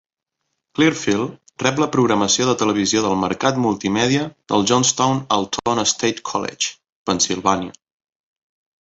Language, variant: Catalan, Central